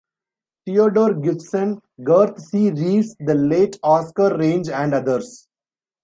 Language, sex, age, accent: English, male, 19-29, India and South Asia (India, Pakistan, Sri Lanka)